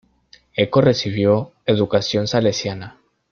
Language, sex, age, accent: Spanish, male, under 19, Andino-Pacífico: Colombia, Perú, Ecuador, oeste de Bolivia y Venezuela andina